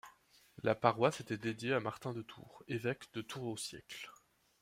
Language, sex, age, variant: French, male, 19-29, Français de métropole